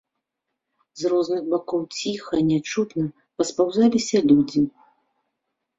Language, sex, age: Belarusian, female, 40-49